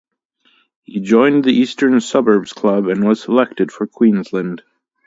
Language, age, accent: English, 30-39, United States English